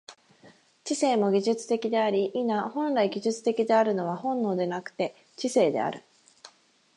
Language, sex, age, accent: Japanese, female, 19-29, 関東